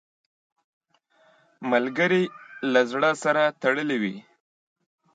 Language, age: Pashto, 19-29